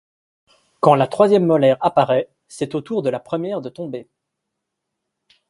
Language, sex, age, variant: French, male, 30-39, Français de métropole